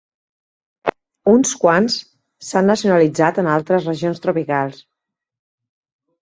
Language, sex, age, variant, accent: Catalan, female, 40-49, Central, Barcelonès